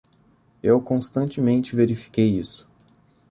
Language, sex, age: Portuguese, male, 19-29